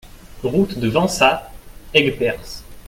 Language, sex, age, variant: French, male, 19-29, Français de métropole